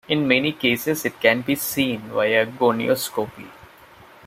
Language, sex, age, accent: English, male, 30-39, India and South Asia (India, Pakistan, Sri Lanka)